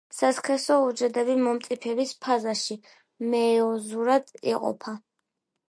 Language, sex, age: Georgian, female, under 19